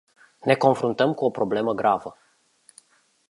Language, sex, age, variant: Romanian, male, 40-49, Romanian-Romania